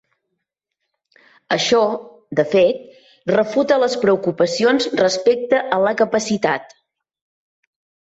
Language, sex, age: Catalan, female, 40-49